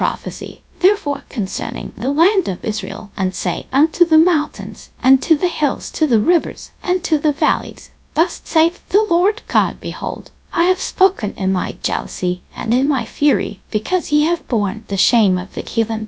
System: TTS, GradTTS